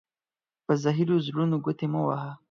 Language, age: Pashto, 19-29